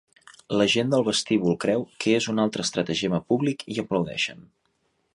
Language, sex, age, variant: Catalan, male, 19-29, Central